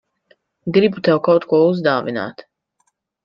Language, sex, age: Latvian, female, under 19